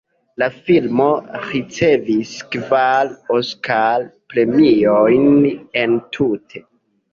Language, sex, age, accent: Esperanto, male, 19-29, Internacia